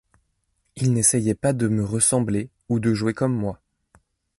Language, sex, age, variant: French, male, 30-39, Français de métropole